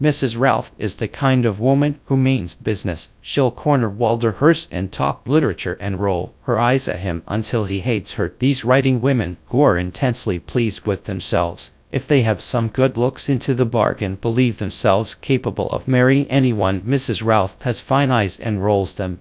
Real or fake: fake